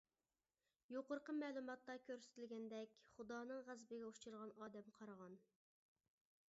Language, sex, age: Uyghur, male, 19-29